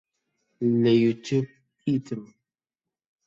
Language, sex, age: Central Kurdish, male, 30-39